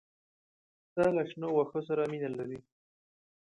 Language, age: Pashto, 19-29